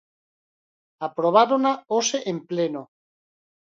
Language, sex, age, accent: Galician, male, 50-59, Normativo (estándar)